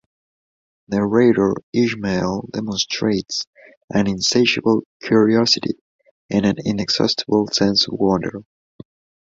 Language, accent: English, United States English